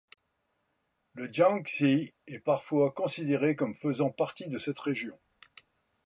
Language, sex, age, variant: French, male, 60-69, Français de métropole